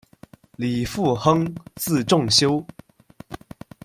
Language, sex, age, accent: Chinese, male, under 19, 出生地：江西省